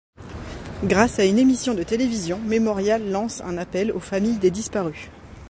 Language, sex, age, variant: French, female, 30-39, Français de métropole